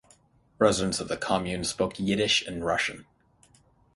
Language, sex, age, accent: English, male, 30-39, United States English; Canadian English